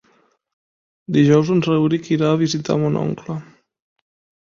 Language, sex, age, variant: Catalan, male, 19-29, Central